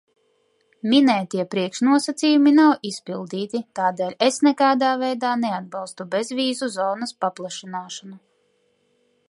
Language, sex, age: Latvian, female, 19-29